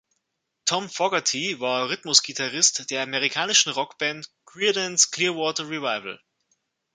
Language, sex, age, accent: German, male, 30-39, Deutschland Deutsch